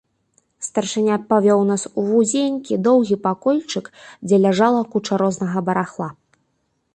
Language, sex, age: Belarusian, female, 19-29